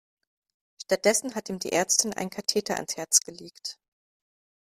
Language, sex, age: German, female, 30-39